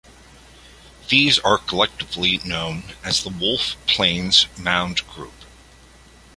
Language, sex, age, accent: English, male, 50-59, United States English